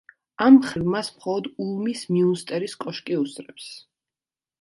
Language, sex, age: Georgian, female, 19-29